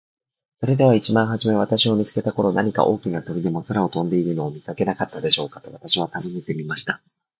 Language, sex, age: Japanese, male, 19-29